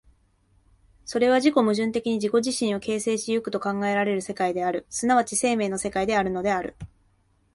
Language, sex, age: Japanese, female, 19-29